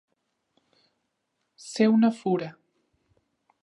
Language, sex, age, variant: Catalan, male, 19-29, Nord-Occidental